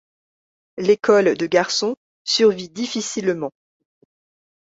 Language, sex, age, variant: French, female, 40-49, Français de métropole